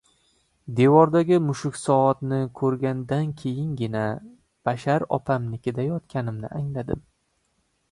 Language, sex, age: Uzbek, male, 19-29